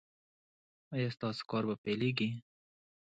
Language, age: Pashto, 19-29